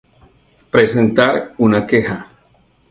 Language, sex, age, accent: Spanish, male, 40-49, Caribe: Cuba, Venezuela, Puerto Rico, República Dominicana, Panamá, Colombia caribeña, México caribeño, Costa del golfo de México